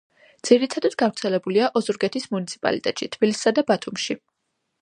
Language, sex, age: Georgian, female, 19-29